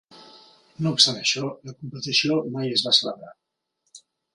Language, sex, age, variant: Catalan, male, 40-49, Central